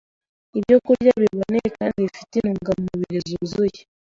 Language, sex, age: Kinyarwanda, female, 19-29